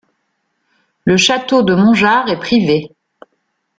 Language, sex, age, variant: French, female, 40-49, Français de métropole